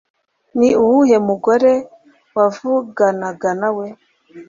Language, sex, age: Kinyarwanda, male, 40-49